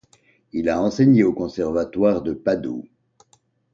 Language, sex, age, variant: French, male, 60-69, Français de métropole